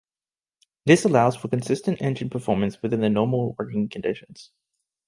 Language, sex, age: English, male, 19-29